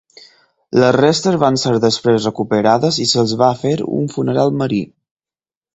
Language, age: Catalan, 19-29